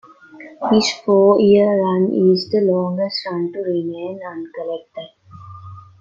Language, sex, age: English, female, 19-29